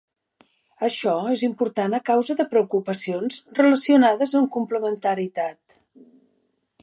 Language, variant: Catalan, Central